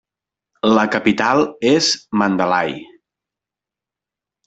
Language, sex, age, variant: Catalan, male, 19-29, Central